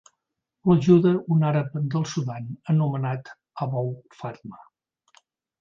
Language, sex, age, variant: Catalan, male, 60-69, Central